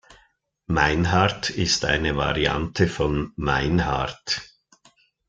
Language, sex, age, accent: German, male, 60-69, Schweizerdeutsch